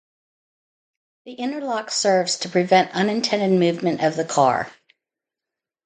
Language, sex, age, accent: English, female, 60-69, United States English